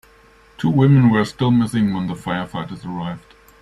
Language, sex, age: English, male, 40-49